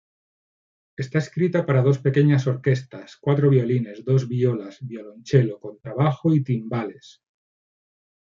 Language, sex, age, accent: Spanish, male, 40-49, España: Norte peninsular (Asturias, Castilla y León, Cantabria, País Vasco, Navarra, Aragón, La Rioja, Guadalajara, Cuenca)